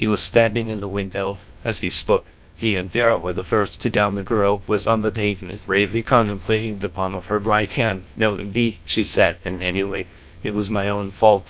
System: TTS, GlowTTS